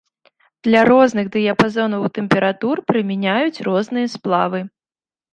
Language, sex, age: Belarusian, female, 19-29